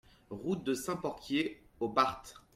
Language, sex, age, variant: French, male, 19-29, Français de métropole